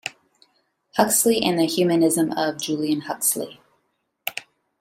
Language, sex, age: English, female, 19-29